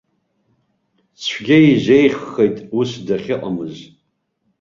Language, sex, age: Abkhazian, male, 50-59